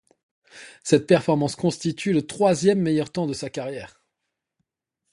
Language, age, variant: French, 30-39, Français de métropole